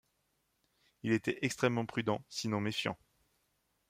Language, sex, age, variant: French, male, 30-39, Français de métropole